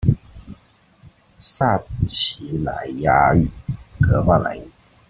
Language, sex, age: Chinese, male, 19-29